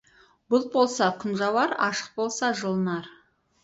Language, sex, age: Kazakh, female, 40-49